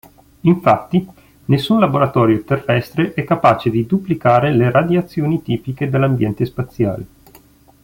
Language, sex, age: Italian, male, 19-29